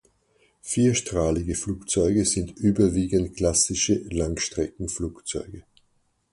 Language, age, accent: German, 70-79, Österreichisches Deutsch